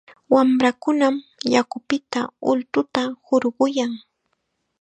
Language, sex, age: Chiquián Ancash Quechua, female, 19-29